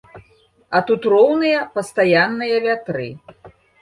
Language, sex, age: Belarusian, female, 60-69